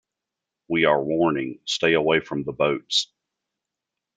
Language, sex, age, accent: English, male, 50-59, United States English